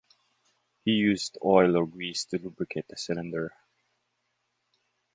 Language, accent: English, Filipino